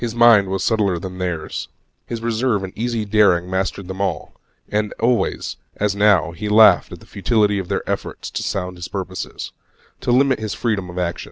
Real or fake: real